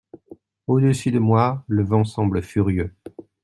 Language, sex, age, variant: French, male, 19-29, Français de métropole